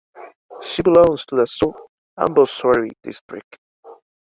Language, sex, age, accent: English, male, 19-29, United States English